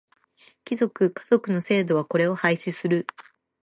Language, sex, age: Japanese, female, 30-39